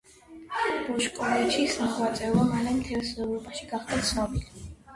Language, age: Georgian, 19-29